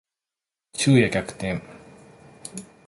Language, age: Japanese, 40-49